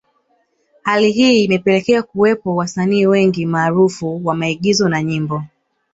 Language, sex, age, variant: Swahili, female, 19-29, Kiswahili Sanifu (EA)